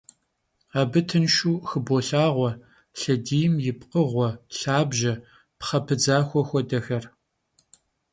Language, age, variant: Kabardian, 40-49, Адыгэбзэ (Къэбэрдей, Кирил, псоми зэдай)